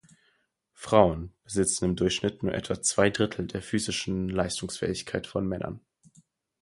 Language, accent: German, Deutschland Deutsch